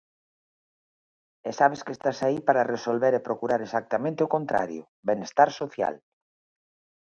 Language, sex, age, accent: Galician, female, 50-59, Atlántico (seseo e gheada)